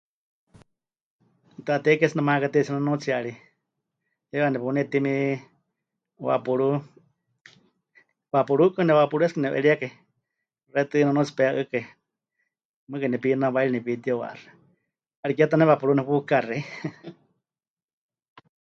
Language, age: Huichol, 50-59